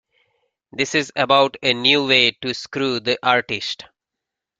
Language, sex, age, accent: English, male, 40-49, United States English